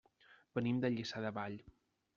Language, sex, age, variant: Catalan, male, 30-39, Central